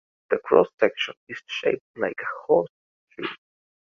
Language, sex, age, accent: English, male, 19-29, United States English